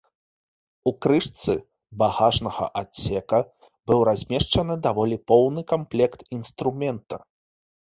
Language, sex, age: Belarusian, male, 30-39